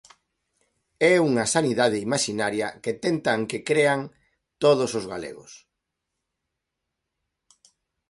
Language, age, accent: Galician, 40-49, Normativo (estándar)